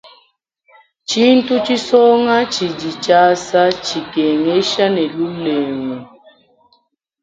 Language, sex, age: Luba-Lulua, female, 19-29